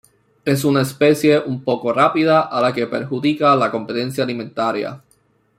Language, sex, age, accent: Spanish, male, 19-29, Caribe: Cuba, Venezuela, Puerto Rico, República Dominicana, Panamá, Colombia caribeña, México caribeño, Costa del golfo de México